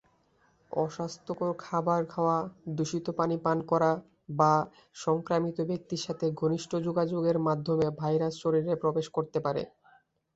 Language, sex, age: Bengali, male, under 19